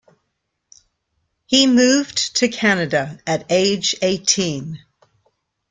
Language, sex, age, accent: English, female, 60-69, United States English